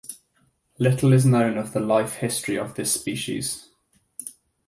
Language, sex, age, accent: English, male, 19-29, England English